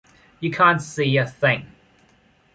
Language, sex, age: English, male, 19-29